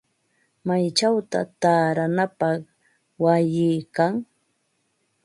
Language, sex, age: Ambo-Pasco Quechua, female, 60-69